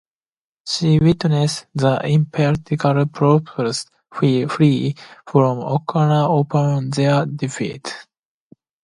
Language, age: English, 19-29